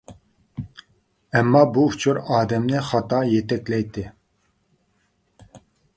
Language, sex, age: Uyghur, male, 40-49